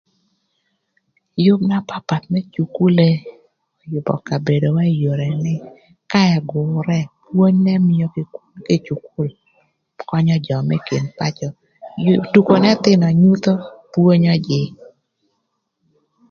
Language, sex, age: Thur, female, 40-49